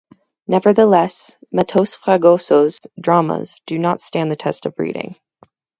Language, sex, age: English, female, 19-29